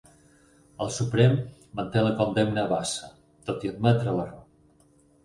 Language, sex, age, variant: Catalan, male, 60-69, Balear